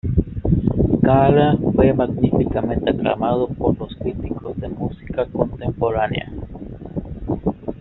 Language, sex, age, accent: Spanish, male, 19-29, México